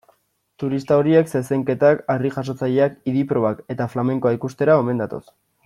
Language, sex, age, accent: Basque, male, 19-29, Erdialdekoa edo Nafarra (Gipuzkoa, Nafarroa)